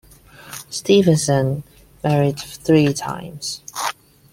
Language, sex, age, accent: English, male, 19-29, Hong Kong English